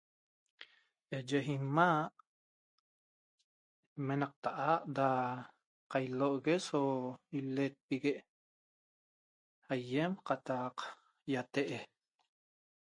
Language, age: Toba, 30-39